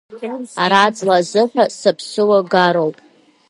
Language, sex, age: Abkhazian, female, under 19